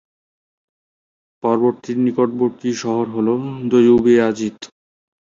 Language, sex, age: Bengali, male, 30-39